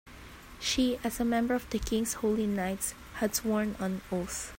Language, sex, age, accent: English, female, 19-29, Filipino